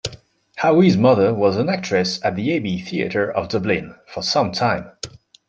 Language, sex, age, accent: English, male, 19-29, United States English